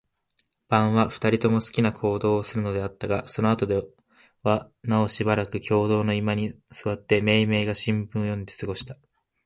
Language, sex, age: Japanese, male, 19-29